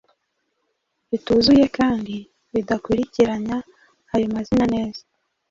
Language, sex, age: Kinyarwanda, female, 30-39